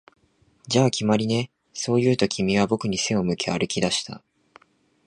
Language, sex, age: Japanese, male, 19-29